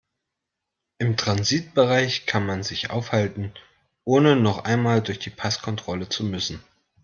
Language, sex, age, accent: German, male, 30-39, Deutschland Deutsch